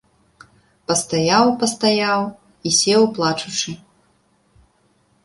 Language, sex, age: Belarusian, female, 19-29